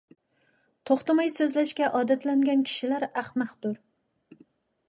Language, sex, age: Uyghur, female, 40-49